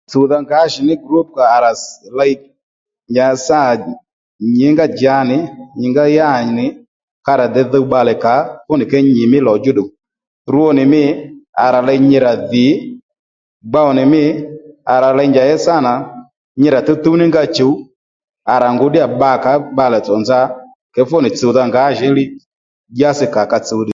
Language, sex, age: Lendu, male, 30-39